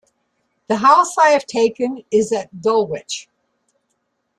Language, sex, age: English, female, 70-79